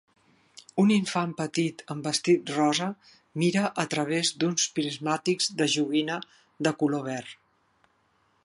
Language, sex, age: Catalan, female, 60-69